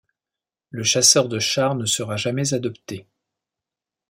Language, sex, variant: French, male, Français de métropole